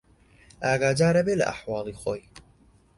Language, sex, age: Central Kurdish, male, under 19